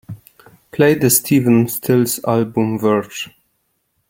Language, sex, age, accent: English, male, 19-29, United States English